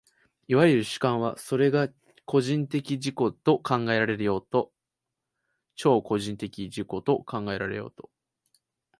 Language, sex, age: Japanese, male, 19-29